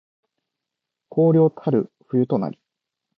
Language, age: Japanese, 19-29